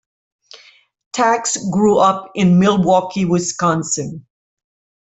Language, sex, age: English, female, 60-69